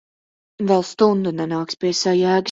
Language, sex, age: Latvian, female, 30-39